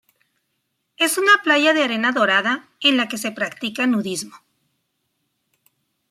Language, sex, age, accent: Spanish, female, 40-49, México